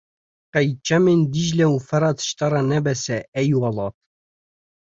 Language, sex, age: Kurdish, male, 19-29